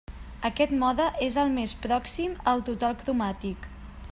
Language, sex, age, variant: Catalan, male, 30-39, Central